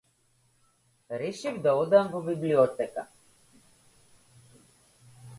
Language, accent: Macedonian, литературен